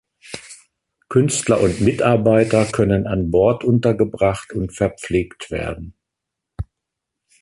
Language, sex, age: German, male, 70-79